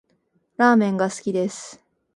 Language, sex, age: Japanese, female, 19-29